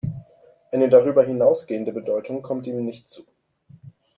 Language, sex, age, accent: German, male, 19-29, Deutschland Deutsch